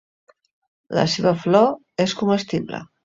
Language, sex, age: Catalan, female, 50-59